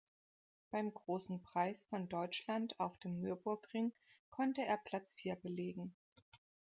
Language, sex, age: German, female, 30-39